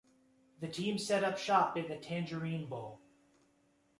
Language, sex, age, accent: English, male, 19-29, United States English